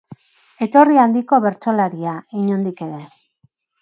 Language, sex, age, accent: Basque, female, 40-49, Erdialdekoa edo Nafarra (Gipuzkoa, Nafarroa)